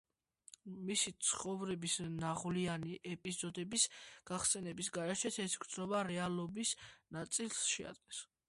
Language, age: Georgian, 90+